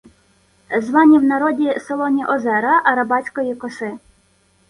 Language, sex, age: Ukrainian, female, 19-29